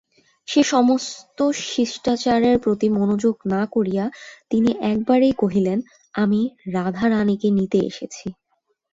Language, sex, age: Bengali, female, 19-29